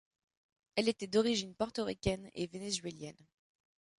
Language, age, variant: French, 19-29, Français de métropole